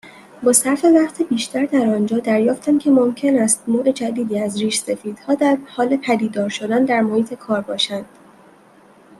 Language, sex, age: Persian, female, 19-29